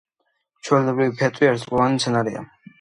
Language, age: Georgian, under 19